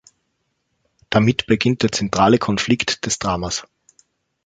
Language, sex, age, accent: German, male, 30-39, Österreichisches Deutsch